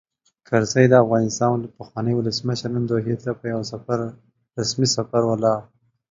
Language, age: Pashto, 19-29